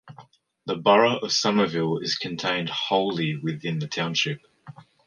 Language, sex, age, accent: English, male, 19-29, Australian English